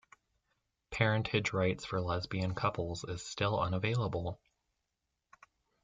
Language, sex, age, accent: English, male, 19-29, United States English